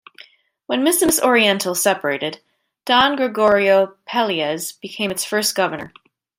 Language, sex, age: English, female, 30-39